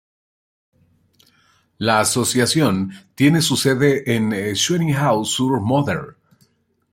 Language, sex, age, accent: Spanish, male, 40-49, México